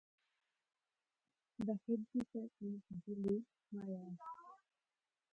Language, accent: English, United States English